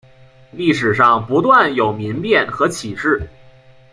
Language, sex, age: Chinese, male, under 19